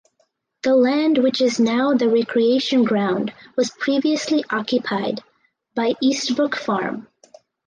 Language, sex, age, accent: English, female, under 19, United States English